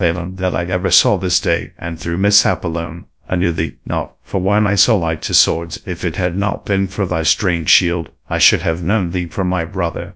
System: TTS, GradTTS